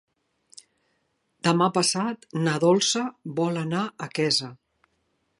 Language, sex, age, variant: Catalan, female, 60-69, Central